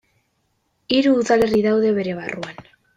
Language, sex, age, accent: Basque, female, 19-29, Mendebalekoa (Araba, Bizkaia, Gipuzkoako mendebaleko herri batzuk)